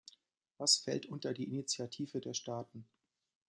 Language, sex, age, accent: German, male, 50-59, Deutschland Deutsch